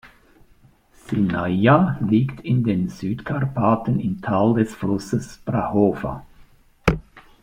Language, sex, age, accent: German, male, 60-69, Schweizerdeutsch